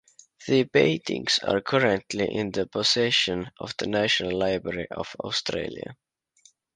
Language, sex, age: English, male, 19-29